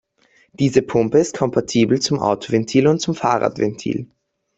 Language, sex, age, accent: German, male, under 19, Österreichisches Deutsch